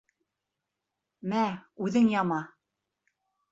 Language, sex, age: Bashkir, female, 40-49